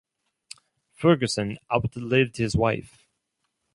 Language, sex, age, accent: English, male, 30-39, United States English